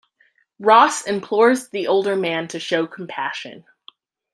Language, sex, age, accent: English, female, 19-29, United States English